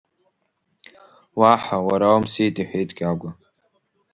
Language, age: Abkhazian, under 19